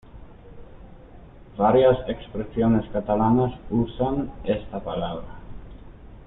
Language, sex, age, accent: Spanish, male, 30-39, España: Norte peninsular (Asturias, Castilla y León, Cantabria, País Vasco, Navarra, Aragón, La Rioja, Guadalajara, Cuenca)